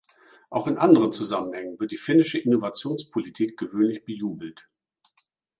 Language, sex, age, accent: German, male, 50-59, Deutschland Deutsch